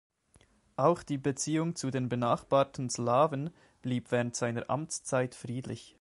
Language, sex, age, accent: German, male, 19-29, Schweizerdeutsch